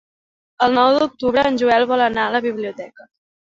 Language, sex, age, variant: Catalan, female, 19-29, Central